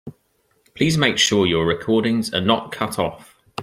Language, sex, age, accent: English, male, 30-39, England English